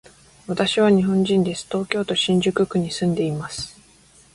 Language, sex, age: Japanese, female, 19-29